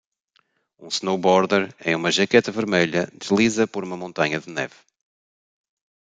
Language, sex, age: Portuguese, male, 40-49